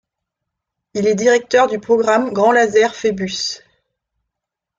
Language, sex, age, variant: French, female, 19-29, Français de métropole